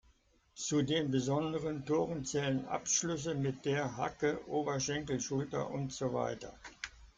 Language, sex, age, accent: German, male, 70-79, Deutschland Deutsch